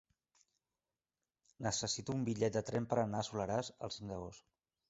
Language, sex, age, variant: Catalan, male, 30-39, Central